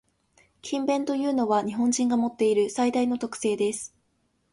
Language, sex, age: Japanese, female, 19-29